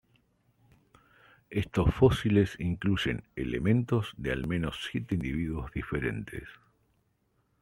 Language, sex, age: Spanish, male, 30-39